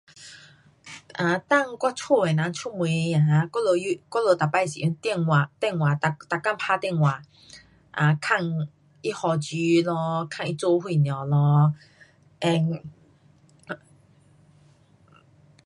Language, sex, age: Pu-Xian Chinese, female, 40-49